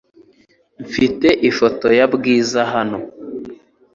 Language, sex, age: Kinyarwanda, male, 19-29